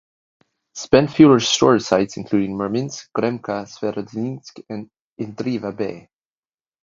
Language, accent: English, Irish English